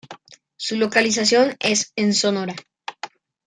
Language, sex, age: Spanish, male, under 19